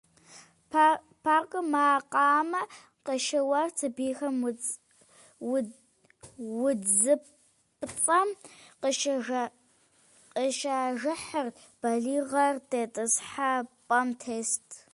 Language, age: Kabardian, under 19